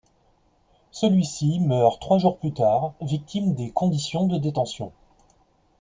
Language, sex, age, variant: French, male, 40-49, Français de métropole